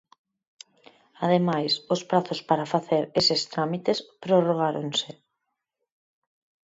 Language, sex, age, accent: Galician, female, 30-39, Normativo (estándar)